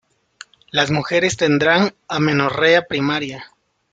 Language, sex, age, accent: Spanish, male, 30-39, América central